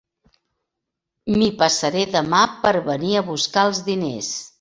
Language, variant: Catalan, Central